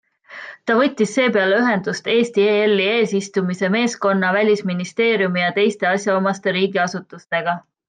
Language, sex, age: Estonian, female, 40-49